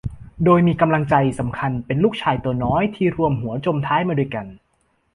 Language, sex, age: Thai, male, 19-29